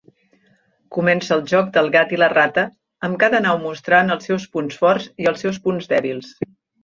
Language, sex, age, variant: Catalan, female, 60-69, Central